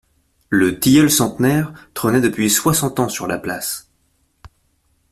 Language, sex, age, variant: French, male, 19-29, Français de métropole